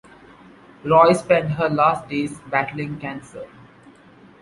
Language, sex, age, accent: English, male, 19-29, India and South Asia (India, Pakistan, Sri Lanka)